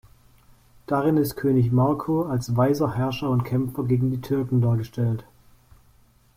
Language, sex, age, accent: German, male, 19-29, Deutschland Deutsch